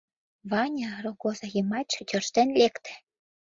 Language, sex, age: Mari, female, 19-29